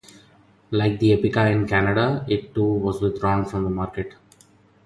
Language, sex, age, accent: English, male, 30-39, India and South Asia (India, Pakistan, Sri Lanka)